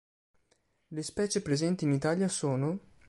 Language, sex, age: Italian, male, 19-29